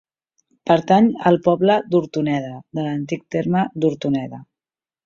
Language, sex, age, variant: Catalan, female, 40-49, Central